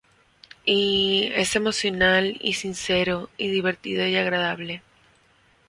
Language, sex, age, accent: Spanish, female, 19-29, México